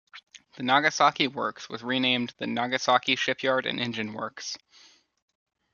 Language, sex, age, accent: English, male, under 19, United States English